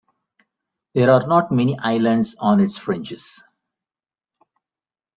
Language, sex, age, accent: English, male, 40-49, India and South Asia (India, Pakistan, Sri Lanka)